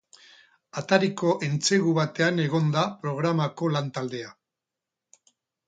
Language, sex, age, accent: Basque, male, 60-69, Erdialdekoa edo Nafarra (Gipuzkoa, Nafarroa)